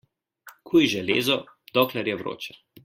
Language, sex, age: Slovenian, male, 19-29